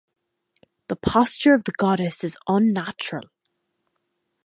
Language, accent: English, Irish English